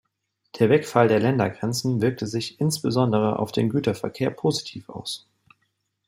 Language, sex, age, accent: German, male, 30-39, Deutschland Deutsch